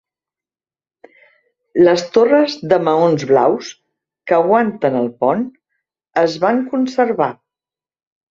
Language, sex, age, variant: Catalan, female, 60-69, Central